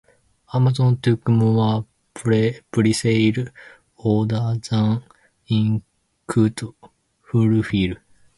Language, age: English, 19-29